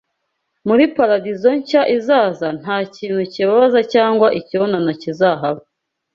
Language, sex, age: Kinyarwanda, female, 19-29